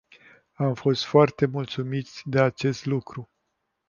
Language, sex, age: Romanian, male, 50-59